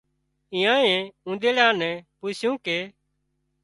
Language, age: Wadiyara Koli, 40-49